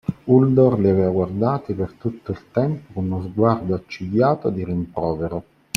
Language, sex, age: Italian, male, 40-49